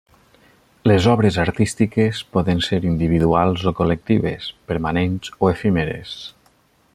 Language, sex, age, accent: Catalan, male, 40-49, valencià